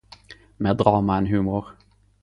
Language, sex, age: Norwegian Nynorsk, male, 19-29